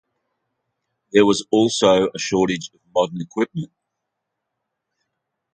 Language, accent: English, Australian English